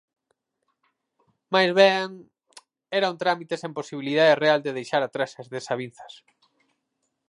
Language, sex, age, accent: Galician, male, 19-29, Central (gheada)